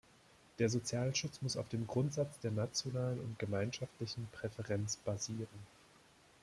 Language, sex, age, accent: German, male, 19-29, Deutschland Deutsch